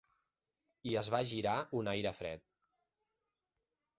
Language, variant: Catalan, Central